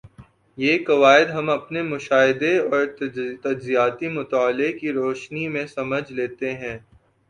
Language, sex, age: Urdu, male, 19-29